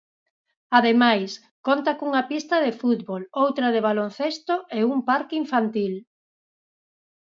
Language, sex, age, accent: Galician, female, 50-59, Normativo (estándar)